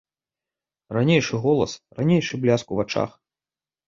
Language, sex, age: Belarusian, male, 30-39